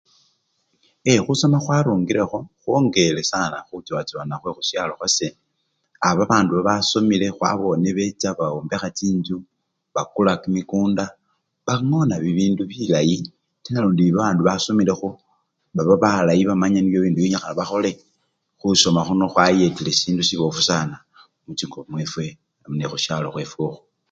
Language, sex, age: Luyia, male, 60-69